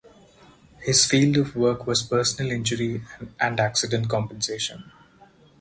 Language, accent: English, India and South Asia (India, Pakistan, Sri Lanka)